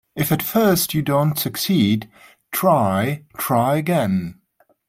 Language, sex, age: English, male, 30-39